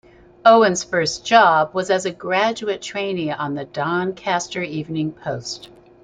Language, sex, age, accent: English, female, 60-69, United States English